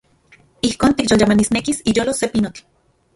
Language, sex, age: Central Puebla Nahuatl, female, 40-49